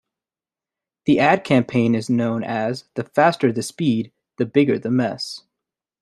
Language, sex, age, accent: English, male, 19-29, United States English